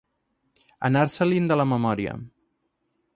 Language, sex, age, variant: Catalan, male, 19-29, Central